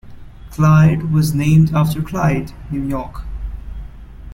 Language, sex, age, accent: English, male, 19-29, India and South Asia (India, Pakistan, Sri Lanka)